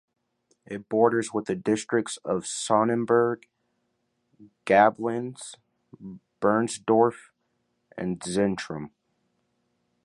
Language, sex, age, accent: English, male, under 19, United States English